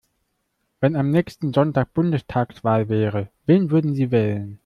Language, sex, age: German, male, 19-29